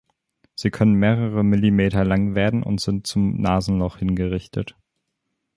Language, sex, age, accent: German, male, under 19, Deutschland Deutsch